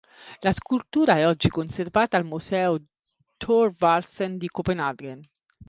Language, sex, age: Italian, female, 40-49